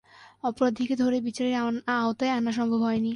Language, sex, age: Bengali, female, 19-29